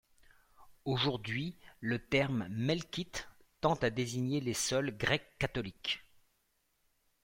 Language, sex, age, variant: French, male, 50-59, Français de métropole